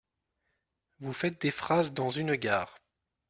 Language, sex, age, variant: French, male, 40-49, Français de métropole